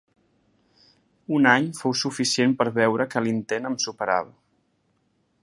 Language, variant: Catalan, Central